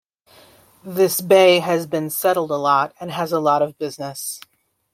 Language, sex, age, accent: English, female, 40-49, United States English